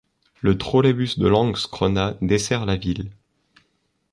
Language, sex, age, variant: French, male, under 19, Français de métropole